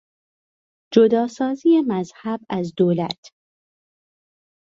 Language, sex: Persian, female